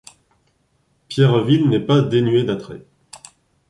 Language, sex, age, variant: French, male, 40-49, Français de métropole